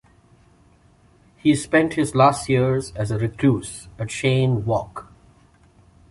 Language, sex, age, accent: English, male, 40-49, India and South Asia (India, Pakistan, Sri Lanka)